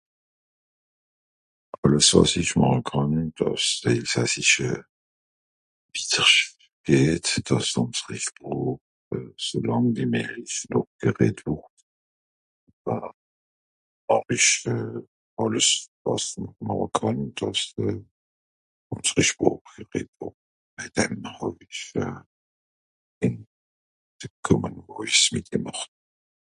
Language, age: Swiss German, 70-79